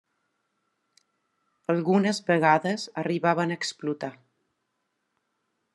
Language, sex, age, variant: Catalan, female, 40-49, Central